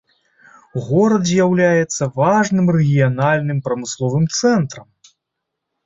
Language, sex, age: Belarusian, male, 40-49